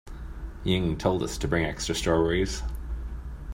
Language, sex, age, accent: English, male, 30-39, Australian English